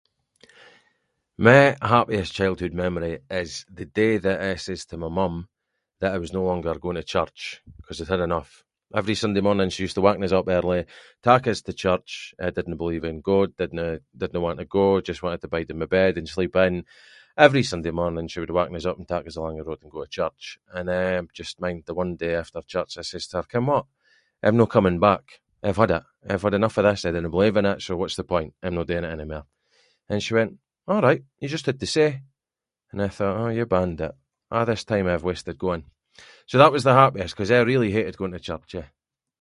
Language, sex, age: Scots, male, 30-39